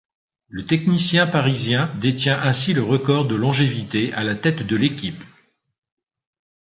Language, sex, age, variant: French, male, 50-59, Français de métropole